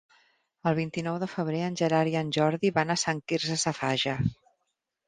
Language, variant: Catalan, Central